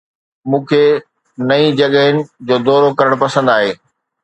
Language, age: Sindhi, 40-49